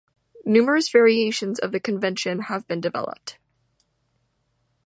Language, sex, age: English, female, 19-29